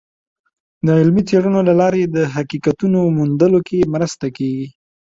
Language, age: Pashto, 19-29